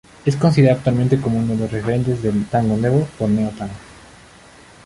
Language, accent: Spanish, Andino-Pacífico: Colombia, Perú, Ecuador, oeste de Bolivia y Venezuela andina